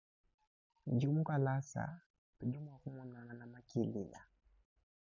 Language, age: Luba-Lulua, 19-29